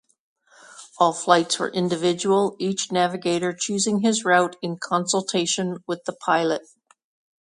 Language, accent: English, United States English